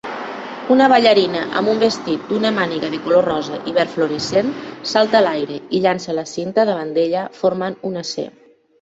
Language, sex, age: Catalan, female, 40-49